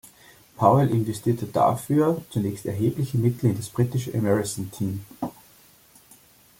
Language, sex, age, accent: German, male, 30-39, Österreichisches Deutsch